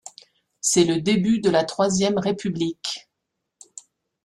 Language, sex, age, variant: French, female, 50-59, Français de métropole